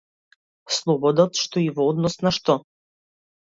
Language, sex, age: Macedonian, female, 30-39